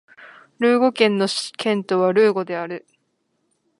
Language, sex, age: Japanese, female, 19-29